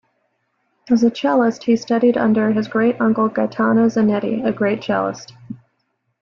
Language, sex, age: English, female, 30-39